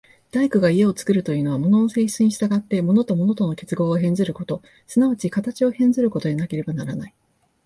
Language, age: Japanese, 40-49